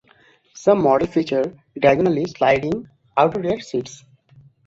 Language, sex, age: English, male, 19-29